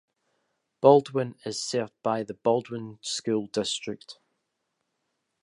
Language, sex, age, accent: English, male, 30-39, Scottish English